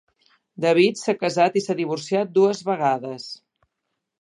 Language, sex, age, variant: Catalan, female, 50-59, Central